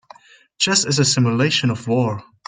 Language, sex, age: English, male, under 19